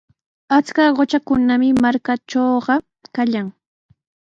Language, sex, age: Sihuas Ancash Quechua, female, 19-29